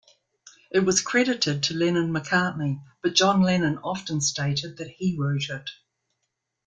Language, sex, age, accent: English, female, 60-69, New Zealand English